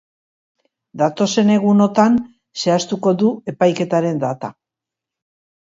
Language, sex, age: Basque, female, 60-69